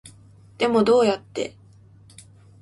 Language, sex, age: Japanese, female, 19-29